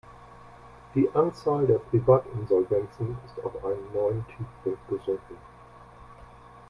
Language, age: German, 60-69